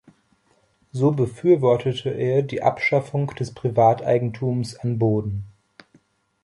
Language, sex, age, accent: German, male, 30-39, Deutschland Deutsch